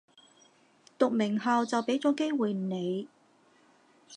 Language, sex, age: Cantonese, female, 40-49